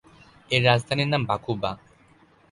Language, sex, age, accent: Bengali, male, under 19, Bangladeshi